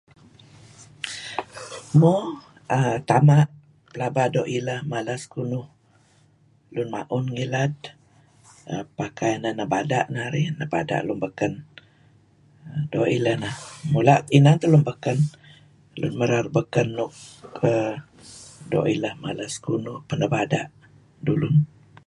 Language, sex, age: Kelabit, female, 60-69